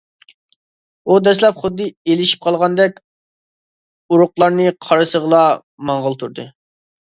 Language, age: Uyghur, 19-29